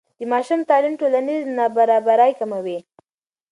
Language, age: Pashto, 19-29